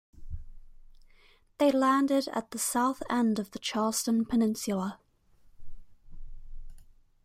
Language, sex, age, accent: English, female, 19-29, England English